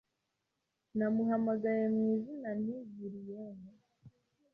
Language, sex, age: Kinyarwanda, female, 19-29